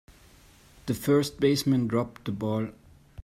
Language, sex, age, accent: English, male, 30-39, United States English